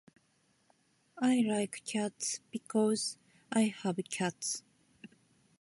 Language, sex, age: Japanese, female, 30-39